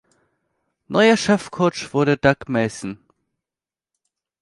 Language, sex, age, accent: German, male, 19-29, Deutschland Deutsch